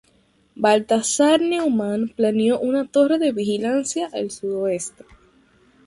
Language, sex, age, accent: Spanish, female, under 19, Caribe: Cuba, Venezuela, Puerto Rico, República Dominicana, Panamá, Colombia caribeña, México caribeño, Costa del golfo de México